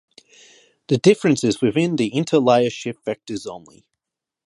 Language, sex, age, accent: English, male, 19-29, Australian English; England English